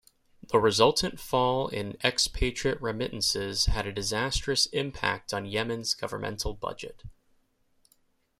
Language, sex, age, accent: English, male, 19-29, United States English